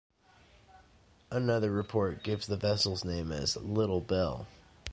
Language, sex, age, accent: English, male, 30-39, United States English